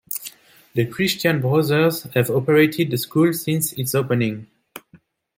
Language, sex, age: English, male, 30-39